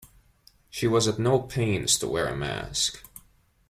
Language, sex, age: English, male, 19-29